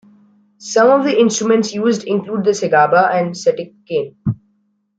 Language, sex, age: English, male, under 19